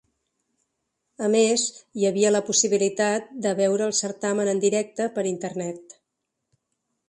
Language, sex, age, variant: Catalan, female, 40-49, Central